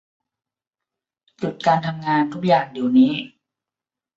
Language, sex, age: Thai, male, 30-39